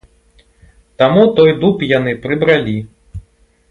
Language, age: Belarusian, 19-29